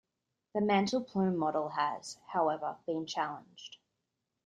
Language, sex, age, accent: English, female, 19-29, Australian English